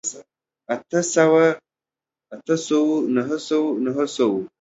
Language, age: Pashto, under 19